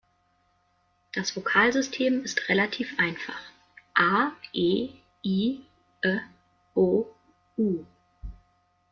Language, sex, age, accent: German, female, 19-29, Deutschland Deutsch